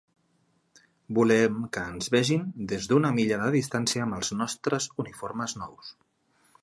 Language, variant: Catalan, Central